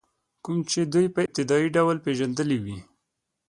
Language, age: Pashto, 19-29